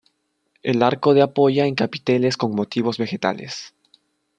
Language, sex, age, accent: Spanish, male, 19-29, Andino-Pacífico: Colombia, Perú, Ecuador, oeste de Bolivia y Venezuela andina